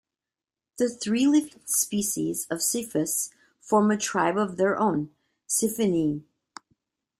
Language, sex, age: English, female, 50-59